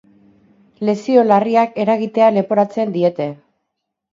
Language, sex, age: Basque, female, 30-39